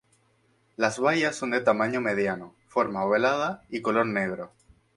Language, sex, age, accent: Spanish, male, 19-29, España: Islas Canarias